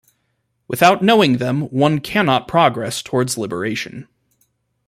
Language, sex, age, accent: English, male, 19-29, United States English